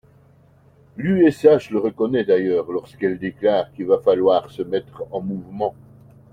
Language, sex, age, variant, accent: French, male, 50-59, Français d'Europe, Français de Belgique